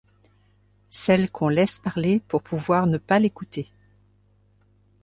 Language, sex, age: French, female, 50-59